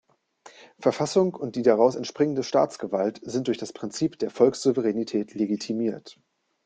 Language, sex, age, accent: German, male, 19-29, Deutschland Deutsch